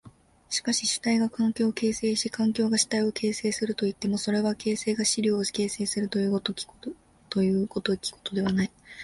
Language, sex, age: Japanese, female, 19-29